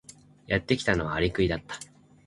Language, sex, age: Japanese, male, 19-29